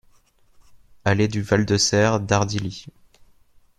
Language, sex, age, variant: French, male, 19-29, Français de métropole